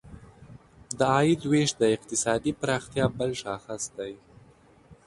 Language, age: Pashto, under 19